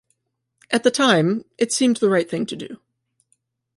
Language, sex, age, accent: English, male, 19-29, United States English